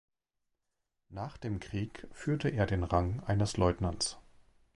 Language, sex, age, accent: German, male, 40-49, Deutschland Deutsch